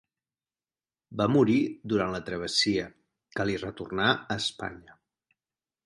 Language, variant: Catalan, Central